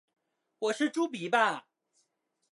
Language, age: Chinese, 19-29